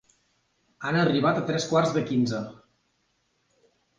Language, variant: Catalan, Central